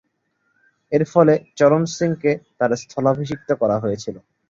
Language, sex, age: Bengali, male, 19-29